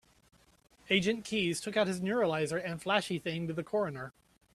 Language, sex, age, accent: English, male, 40-49, United States English